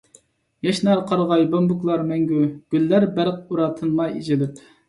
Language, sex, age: Uyghur, male, 30-39